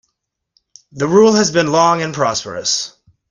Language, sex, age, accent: English, male, 19-29, United States English